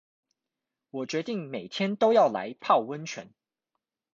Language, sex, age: Chinese, male, 19-29